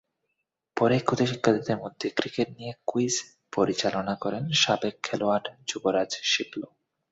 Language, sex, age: Bengali, male, 19-29